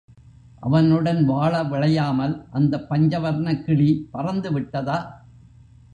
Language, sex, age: Tamil, male, 70-79